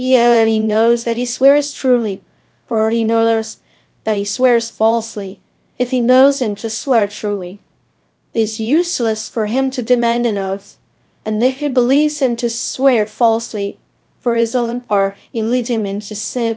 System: TTS, VITS